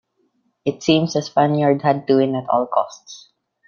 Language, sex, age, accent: English, male, under 19, Filipino